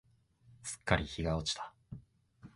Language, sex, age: Japanese, male, 19-29